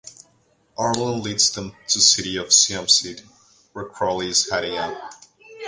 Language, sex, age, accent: English, male, 19-29, United States English